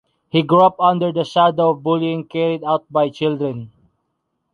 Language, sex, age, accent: English, male, 19-29, Filipino